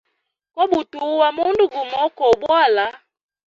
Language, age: Hemba, 30-39